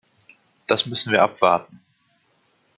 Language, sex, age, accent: German, male, under 19, Deutschland Deutsch